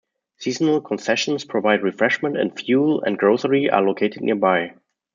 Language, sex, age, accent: English, male, 30-39, England English